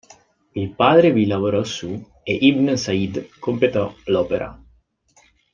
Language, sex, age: Italian, male, 19-29